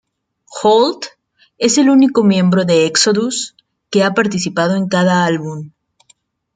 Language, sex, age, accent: Spanish, female, 19-29, México